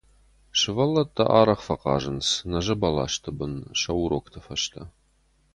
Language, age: Ossetic, 30-39